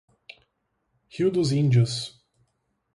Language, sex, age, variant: Portuguese, male, 19-29, Portuguese (Brasil)